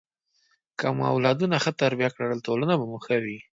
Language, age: Pashto, 19-29